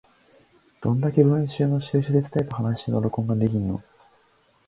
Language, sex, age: Japanese, male, under 19